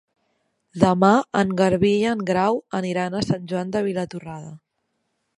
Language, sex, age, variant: Catalan, female, 19-29, Central